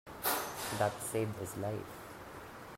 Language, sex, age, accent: English, male, 19-29, India and South Asia (India, Pakistan, Sri Lanka)